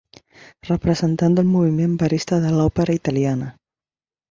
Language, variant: Catalan, Central